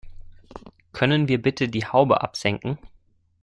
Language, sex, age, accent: German, male, 19-29, Deutschland Deutsch